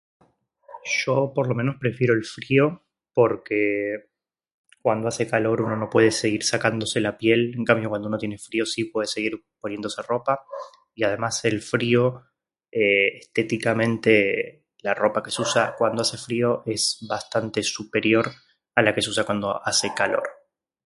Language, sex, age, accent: Spanish, male, 30-39, Rioplatense: Argentina, Uruguay, este de Bolivia, Paraguay